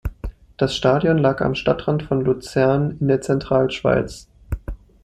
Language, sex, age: German, male, 19-29